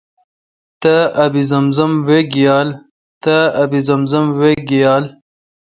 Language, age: Kalkoti, 19-29